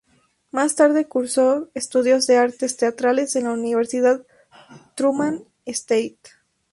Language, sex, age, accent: Spanish, female, 19-29, México